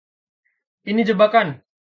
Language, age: Indonesian, 19-29